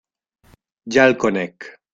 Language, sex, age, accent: Catalan, male, 19-29, valencià